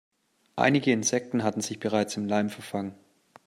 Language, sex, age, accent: German, male, 19-29, Deutschland Deutsch